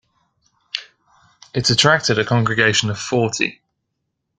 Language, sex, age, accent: English, male, 19-29, England English